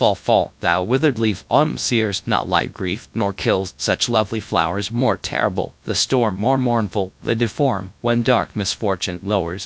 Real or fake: fake